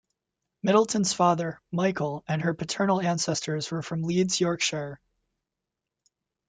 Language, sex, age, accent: English, male, 30-39, United States English